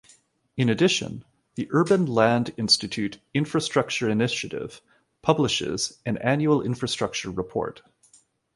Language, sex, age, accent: English, male, 30-39, Canadian English